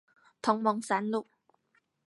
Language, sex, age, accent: Chinese, female, 19-29, 出生地：臺北市